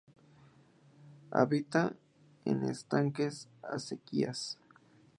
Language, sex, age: Spanish, male, 19-29